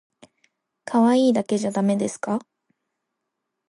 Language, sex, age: Japanese, female, 19-29